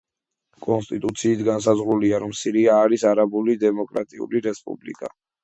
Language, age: Georgian, under 19